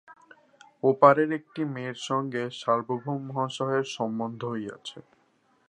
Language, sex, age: Bengali, male, 19-29